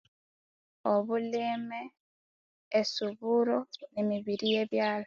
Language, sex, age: Konzo, female, 19-29